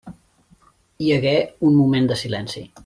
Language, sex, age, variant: Catalan, male, 30-39, Central